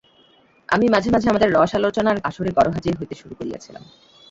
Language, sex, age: Bengali, female, 19-29